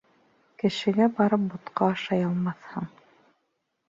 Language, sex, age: Bashkir, female, 40-49